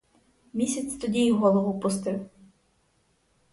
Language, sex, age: Ukrainian, female, 19-29